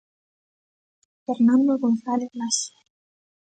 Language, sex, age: Galician, female, 19-29